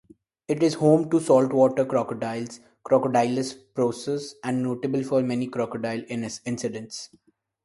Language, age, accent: English, 19-29, India and South Asia (India, Pakistan, Sri Lanka)